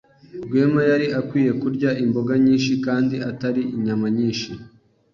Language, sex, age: Kinyarwanda, male, 19-29